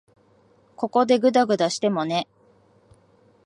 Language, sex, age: Japanese, female, 40-49